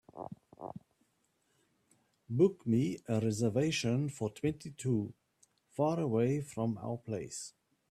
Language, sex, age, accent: English, male, 60-69, Southern African (South Africa, Zimbabwe, Namibia)